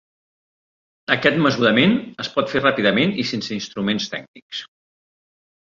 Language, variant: Catalan, Central